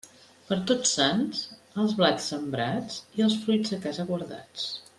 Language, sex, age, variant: Catalan, female, 50-59, Central